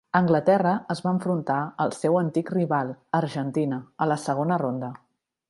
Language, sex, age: Catalan, female, 40-49